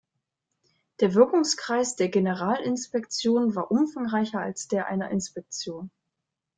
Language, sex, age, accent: German, female, 19-29, Deutschland Deutsch